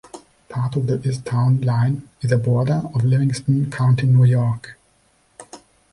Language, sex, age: English, male, 30-39